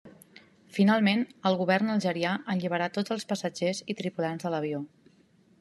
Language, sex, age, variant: Catalan, female, 30-39, Central